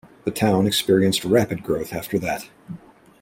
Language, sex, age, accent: English, male, 30-39, United States English